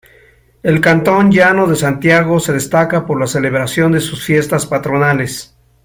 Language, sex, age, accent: Spanish, male, 70-79, México